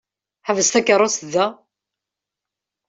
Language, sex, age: Kabyle, female, 30-39